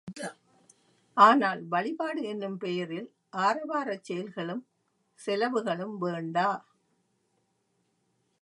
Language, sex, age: Tamil, female, 70-79